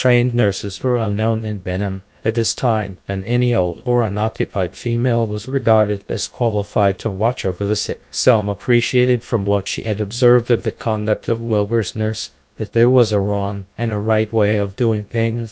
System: TTS, GlowTTS